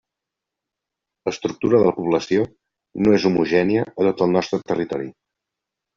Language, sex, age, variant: Catalan, male, 50-59, Central